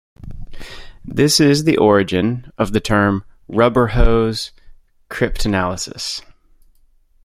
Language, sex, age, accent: English, male, 30-39, United States English